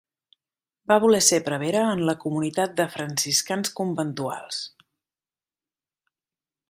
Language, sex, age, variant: Catalan, female, 30-39, Central